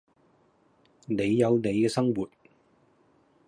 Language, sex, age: Cantonese, male, 40-49